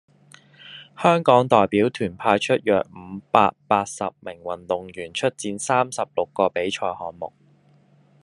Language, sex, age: Cantonese, male, 30-39